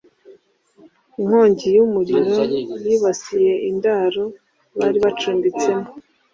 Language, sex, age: Kinyarwanda, female, 30-39